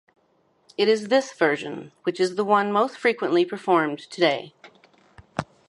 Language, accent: English, Canadian English